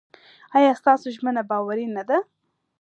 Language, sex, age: Pashto, female, 19-29